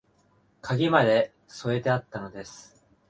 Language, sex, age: Japanese, male, 19-29